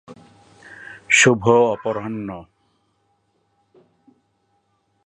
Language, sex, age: Bengali, male, 40-49